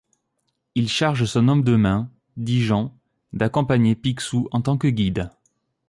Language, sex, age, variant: French, male, 19-29, Français de métropole